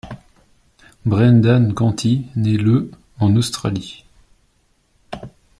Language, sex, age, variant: French, male, 19-29, Français de métropole